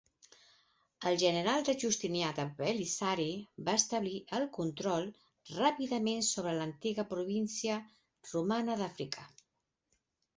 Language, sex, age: Catalan, female, 50-59